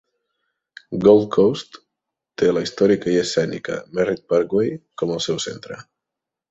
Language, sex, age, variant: Catalan, male, 19-29, Central